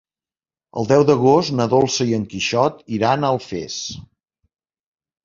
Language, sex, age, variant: Catalan, male, 50-59, Central